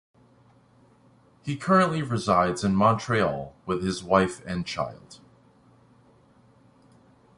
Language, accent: English, United States English